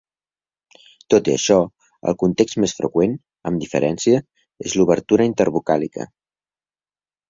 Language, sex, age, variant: Catalan, male, under 19, Central